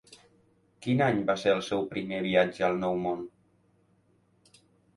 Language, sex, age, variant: Catalan, male, under 19, Central